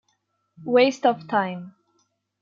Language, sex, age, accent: Spanish, female, 19-29, España: Centro-Sur peninsular (Madrid, Toledo, Castilla-La Mancha)